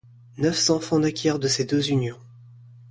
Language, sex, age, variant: French, male, 19-29, Français du nord de l'Afrique